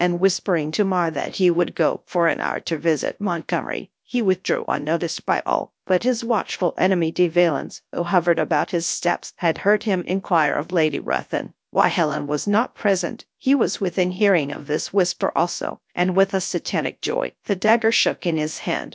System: TTS, GradTTS